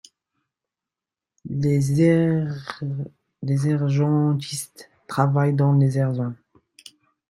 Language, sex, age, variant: French, male, 19-29, Français de métropole